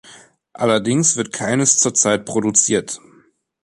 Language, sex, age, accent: German, male, 30-39, Deutschland Deutsch